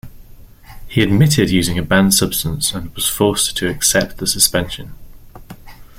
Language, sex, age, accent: English, male, 19-29, England English